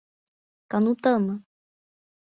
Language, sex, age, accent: Portuguese, female, 19-29, Gaucho